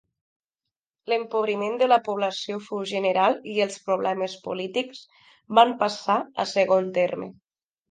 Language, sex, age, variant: Catalan, female, 19-29, Nord-Occidental